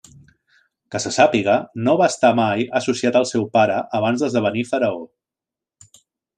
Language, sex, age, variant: Catalan, male, 30-39, Central